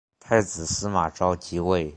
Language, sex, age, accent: Chinese, male, under 19, 出生地：浙江省